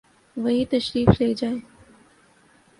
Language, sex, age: Urdu, female, 19-29